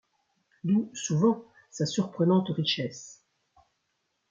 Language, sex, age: French, female, 60-69